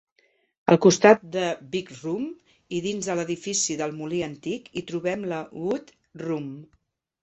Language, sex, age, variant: Catalan, female, 50-59, Central